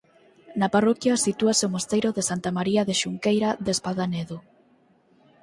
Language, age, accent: Galician, 19-29, Normativo (estándar)